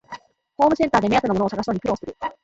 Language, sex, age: Japanese, female, under 19